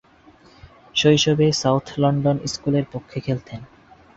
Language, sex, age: Bengali, male, 19-29